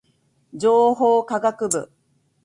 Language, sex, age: Japanese, female, 40-49